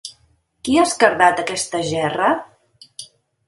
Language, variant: Catalan, Central